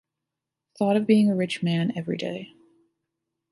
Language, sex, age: English, female, 19-29